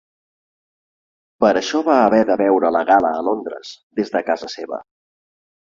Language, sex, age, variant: Catalan, male, 40-49, Septentrional